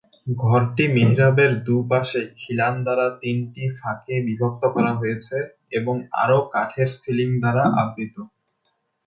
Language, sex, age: Bengali, male, 19-29